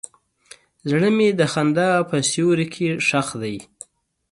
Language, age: Pashto, 30-39